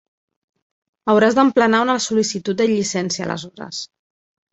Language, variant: Catalan, Central